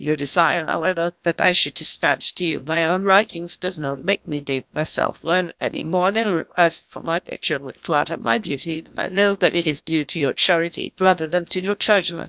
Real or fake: fake